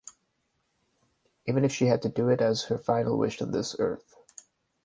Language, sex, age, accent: English, male, 19-29, India and South Asia (India, Pakistan, Sri Lanka)